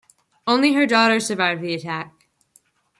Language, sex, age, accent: English, female, under 19, United States English